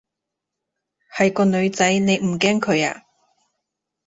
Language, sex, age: Cantonese, female, 19-29